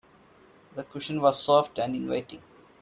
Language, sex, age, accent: English, male, 19-29, India and South Asia (India, Pakistan, Sri Lanka)